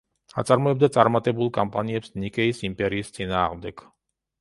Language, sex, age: Georgian, male, 50-59